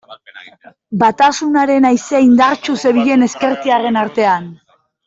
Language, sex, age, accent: Basque, female, 19-29, Mendebalekoa (Araba, Bizkaia, Gipuzkoako mendebaleko herri batzuk)